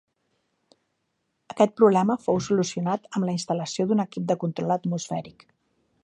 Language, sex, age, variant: Catalan, female, 50-59, Central